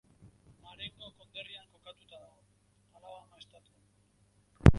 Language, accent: Basque, Erdialdekoa edo Nafarra (Gipuzkoa, Nafarroa)